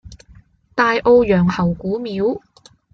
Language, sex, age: Cantonese, female, 19-29